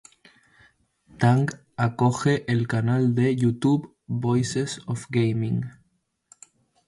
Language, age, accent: Spanish, 19-29, España: Islas Canarias